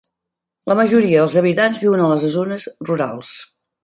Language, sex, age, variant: Catalan, female, 50-59, Central